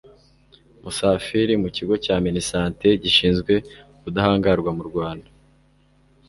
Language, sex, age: Kinyarwanda, male, 19-29